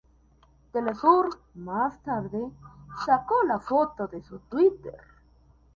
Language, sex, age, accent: Spanish, male, under 19, Andino-Pacífico: Colombia, Perú, Ecuador, oeste de Bolivia y Venezuela andina